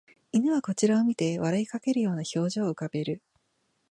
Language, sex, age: Japanese, female, 40-49